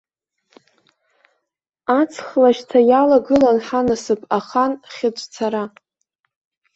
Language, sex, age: Abkhazian, female, under 19